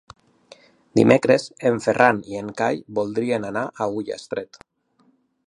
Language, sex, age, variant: Catalan, male, 40-49, Nord-Occidental